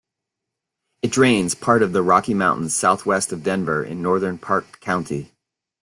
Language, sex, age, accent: English, male, 40-49, United States English